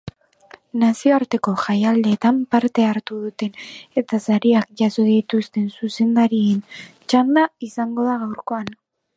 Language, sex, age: Basque, female, under 19